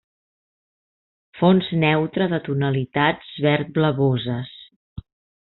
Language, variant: Catalan, Central